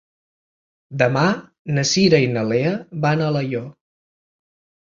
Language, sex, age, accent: Catalan, male, 19-29, central; septentrional